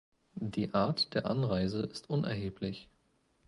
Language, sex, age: German, male, 19-29